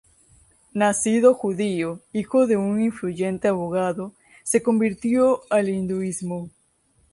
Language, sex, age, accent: Spanish, female, 19-29, América central; Caribe: Cuba, Venezuela, Puerto Rico, República Dominicana, Panamá, Colombia caribeña, México caribeño, Costa del golfo de México